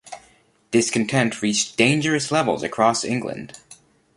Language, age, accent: English, 19-29, United States English